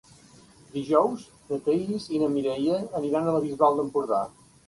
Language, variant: Catalan, Central